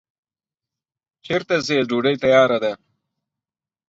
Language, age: Pashto, 30-39